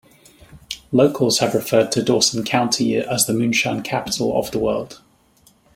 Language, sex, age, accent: English, male, 30-39, England English